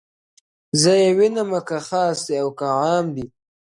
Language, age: Pashto, 19-29